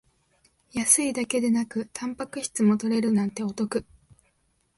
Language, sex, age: Japanese, female, 19-29